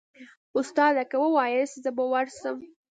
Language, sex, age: Pashto, female, 19-29